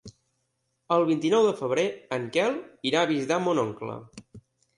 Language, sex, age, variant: Catalan, male, 30-39, Septentrional